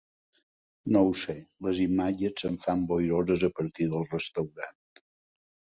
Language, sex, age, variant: Catalan, male, 60-69, Balear